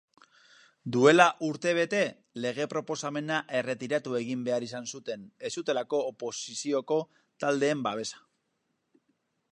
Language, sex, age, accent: Basque, male, 30-39, Mendebalekoa (Araba, Bizkaia, Gipuzkoako mendebaleko herri batzuk)